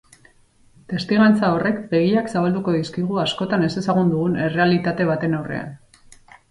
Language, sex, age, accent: Basque, female, 40-49, Erdialdekoa edo Nafarra (Gipuzkoa, Nafarroa)